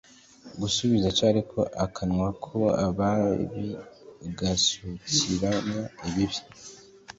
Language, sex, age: Kinyarwanda, male, 19-29